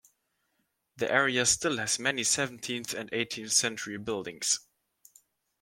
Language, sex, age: English, male, 19-29